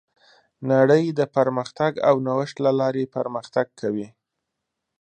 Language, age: Pashto, 19-29